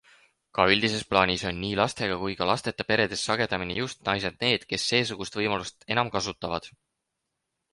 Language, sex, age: Estonian, male, 19-29